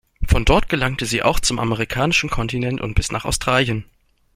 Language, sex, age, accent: German, male, 19-29, Deutschland Deutsch